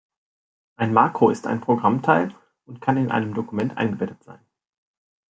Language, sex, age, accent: German, male, 19-29, Deutschland Deutsch